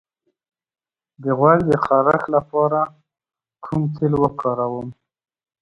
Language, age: Pashto, 30-39